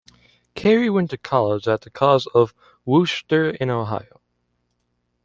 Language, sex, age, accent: English, male, under 19, United States English